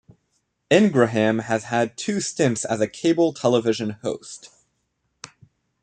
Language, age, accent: English, 19-29, United States English